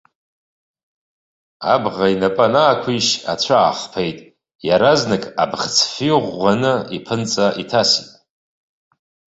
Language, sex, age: Abkhazian, male, 40-49